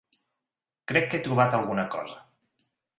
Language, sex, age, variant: Catalan, male, 40-49, Central